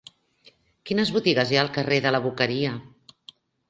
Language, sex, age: Catalan, female, 50-59